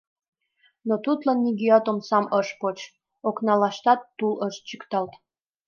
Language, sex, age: Mari, female, 19-29